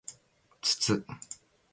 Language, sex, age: Japanese, male, 19-29